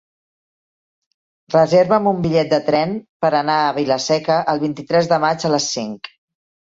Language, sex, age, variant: Catalan, female, 40-49, Central